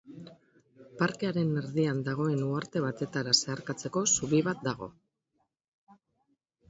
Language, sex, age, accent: Basque, female, 50-59, Mendebalekoa (Araba, Bizkaia, Gipuzkoako mendebaleko herri batzuk)